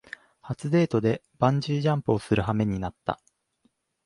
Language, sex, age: Japanese, male, 19-29